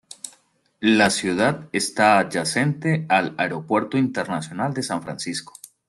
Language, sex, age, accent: Spanish, male, 30-39, Caribe: Cuba, Venezuela, Puerto Rico, República Dominicana, Panamá, Colombia caribeña, México caribeño, Costa del golfo de México